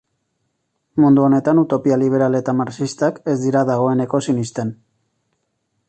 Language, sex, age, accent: Basque, male, 40-49, Erdialdekoa edo Nafarra (Gipuzkoa, Nafarroa)